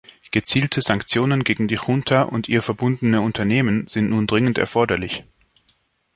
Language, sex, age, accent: German, male, 19-29, Schweizerdeutsch